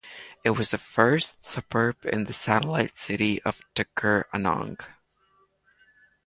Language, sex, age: English, male, under 19